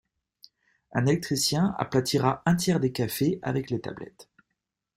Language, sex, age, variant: French, male, 30-39, Français de métropole